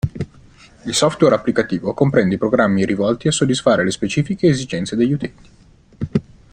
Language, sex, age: Italian, male, 19-29